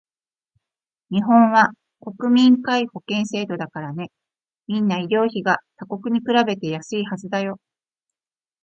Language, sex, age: Japanese, female, 40-49